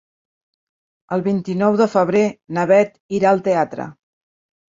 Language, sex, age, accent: Catalan, female, 50-59, Barceloní